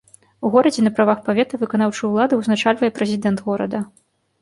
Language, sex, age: Belarusian, female, 30-39